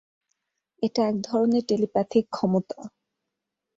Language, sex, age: Bengali, female, under 19